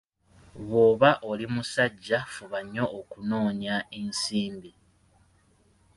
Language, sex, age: Ganda, male, 19-29